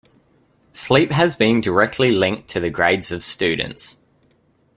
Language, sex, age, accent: English, male, 19-29, Australian English